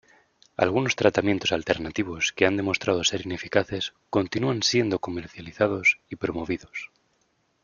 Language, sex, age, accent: Spanish, male, 19-29, España: Centro-Sur peninsular (Madrid, Toledo, Castilla-La Mancha)